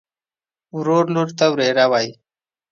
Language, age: Pashto, 30-39